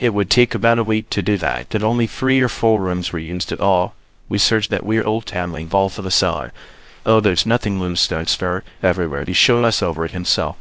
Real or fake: fake